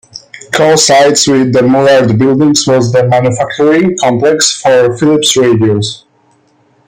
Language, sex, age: English, male, 19-29